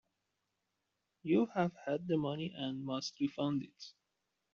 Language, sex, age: English, male, 19-29